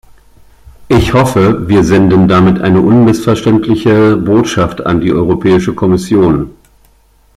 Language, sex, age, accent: German, male, 50-59, Deutschland Deutsch